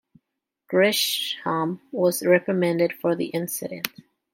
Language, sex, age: English, female, 19-29